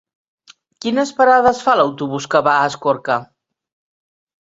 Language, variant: Catalan, Central